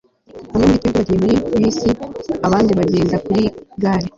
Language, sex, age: Kinyarwanda, female, 19-29